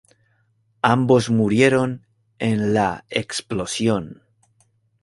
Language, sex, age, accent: Spanish, male, 30-39, España: Centro-Sur peninsular (Madrid, Toledo, Castilla-La Mancha)